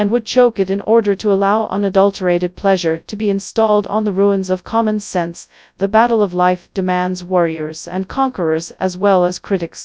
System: TTS, FastPitch